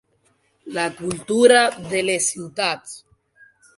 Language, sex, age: Catalan, male, 19-29